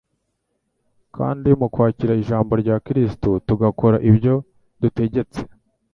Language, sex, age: Kinyarwanda, male, 19-29